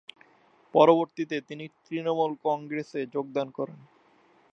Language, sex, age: Bengali, male, 19-29